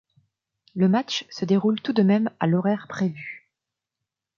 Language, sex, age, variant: French, female, 40-49, Français de métropole